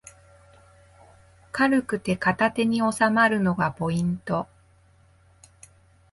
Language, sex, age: Japanese, female, 30-39